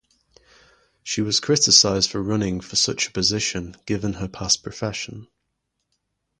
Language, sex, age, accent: English, male, 30-39, England English